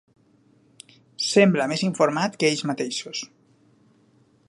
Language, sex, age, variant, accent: Catalan, male, 30-39, Valencià meridional, valencià